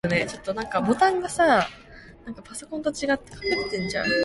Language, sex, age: Korean, female, 19-29